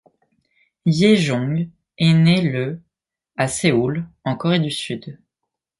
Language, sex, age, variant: French, male, under 19, Français de métropole